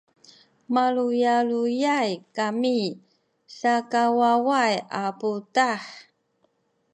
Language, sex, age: Sakizaya, female, 50-59